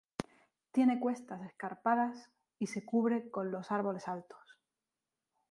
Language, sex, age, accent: Spanish, female, 30-39, España: Sur peninsular (Andalucia, Extremadura, Murcia)